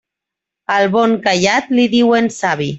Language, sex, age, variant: Catalan, female, 19-29, Nord-Occidental